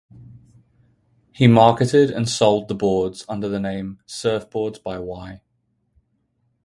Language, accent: English, England English